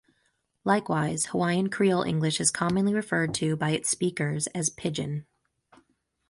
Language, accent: English, United States English